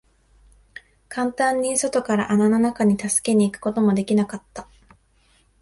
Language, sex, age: Japanese, female, 19-29